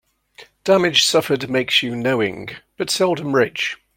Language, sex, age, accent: English, male, 60-69, England English